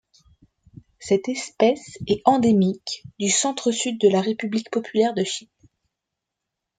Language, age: French, under 19